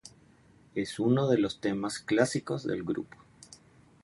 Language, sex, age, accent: Spanish, male, 40-49, Caribe: Cuba, Venezuela, Puerto Rico, República Dominicana, Panamá, Colombia caribeña, México caribeño, Costa del golfo de México